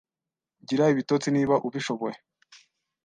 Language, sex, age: Kinyarwanda, male, 19-29